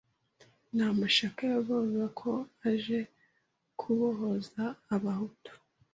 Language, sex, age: Kinyarwanda, female, 30-39